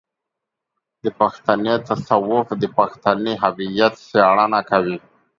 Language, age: Pashto, 30-39